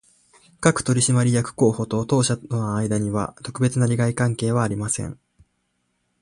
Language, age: Japanese, 19-29